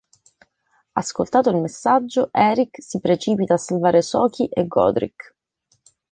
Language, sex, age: Italian, female, 19-29